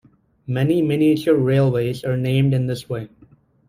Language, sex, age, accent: English, male, under 19, United States English